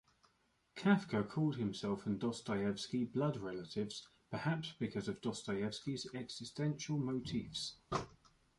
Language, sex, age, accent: English, male, 30-39, England English